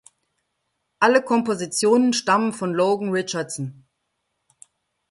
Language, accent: German, Deutschland Deutsch